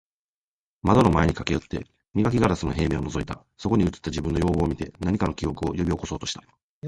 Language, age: Japanese, 40-49